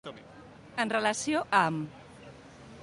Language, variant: Catalan, Central